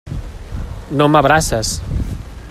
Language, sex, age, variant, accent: Catalan, male, 40-49, Central, central